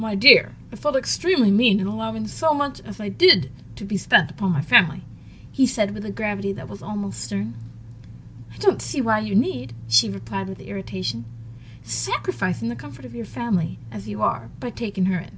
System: none